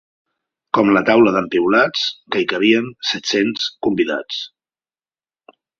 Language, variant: Catalan, Central